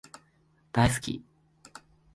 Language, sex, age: Japanese, male, under 19